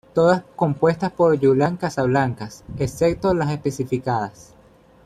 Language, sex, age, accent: Spanish, male, 19-29, Caribe: Cuba, Venezuela, Puerto Rico, República Dominicana, Panamá, Colombia caribeña, México caribeño, Costa del golfo de México